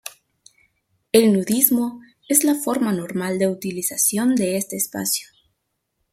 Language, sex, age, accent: Spanish, female, 19-29, América central